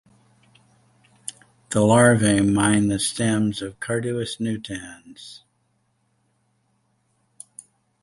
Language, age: English, 70-79